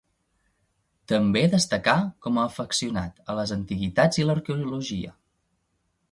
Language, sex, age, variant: Catalan, male, 19-29, Central